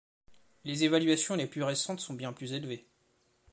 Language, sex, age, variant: French, male, 19-29, Français de métropole